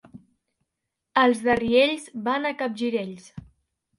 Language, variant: Catalan, Central